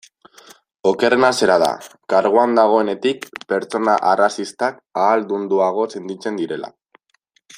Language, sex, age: Basque, male, 19-29